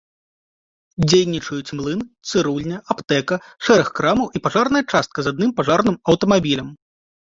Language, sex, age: Belarusian, male, 30-39